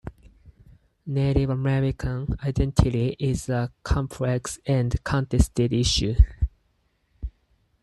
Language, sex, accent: English, male, United States English